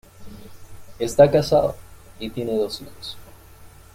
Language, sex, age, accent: Spanish, male, under 19, Caribe: Cuba, Venezuela, Puerto Rico, República Dominicana, Panamá, Colombia caribeña, México caribeño, Costa del golfo de México